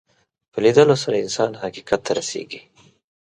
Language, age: Pashto, 30-39